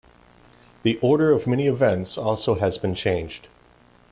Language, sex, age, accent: English, male, 40-49, United States English